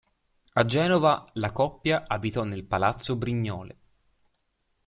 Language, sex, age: Italian, male, under 19